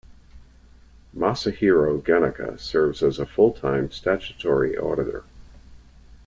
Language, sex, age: English, male, 60-69